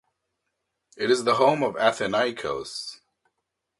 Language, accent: English, United States English